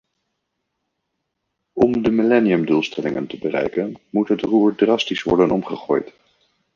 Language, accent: Dutch, Nederlands Nederlands